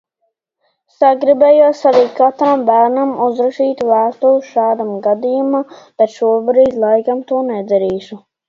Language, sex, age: Latvian, male, under 19